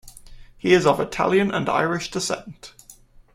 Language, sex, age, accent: English, male, 19-29, England English